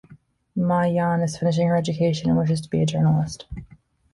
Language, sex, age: English, female, 19-29